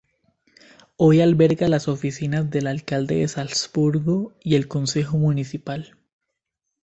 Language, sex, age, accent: Spanish, male, 19-29, Andino-Pacífico: Colombia, Perú, Ecuador, oeste de Bolivia y Venezuela andina